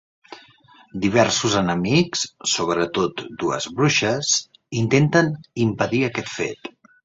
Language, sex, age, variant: Catalan, male, 19-29, Central